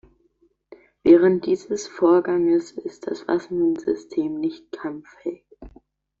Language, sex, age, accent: German, male, under 19, Deutschland Deutsch